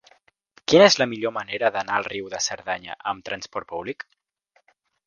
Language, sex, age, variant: Catalan, male, under 19, Central